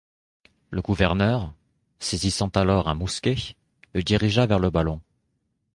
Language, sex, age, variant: French, male, 19-29, Français de métropole